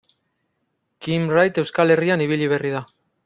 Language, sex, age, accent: Basque, male, 19-29, Mendebalekoa (Araba, Bizkaia, Gipuzkoako mendebaleko herri batzuk)